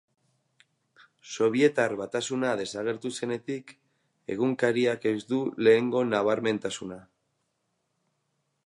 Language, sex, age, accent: Basque, male, 30-39, Mendebalekoa (Araba, Bizkaia, Gipuzkoako mendebaleko herri batzuk)